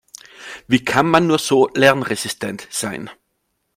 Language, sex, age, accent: German, male, 30-39, Österreichisches Deutsch